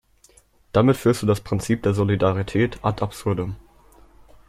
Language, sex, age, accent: German, male, under 19, Deutschland Deutsch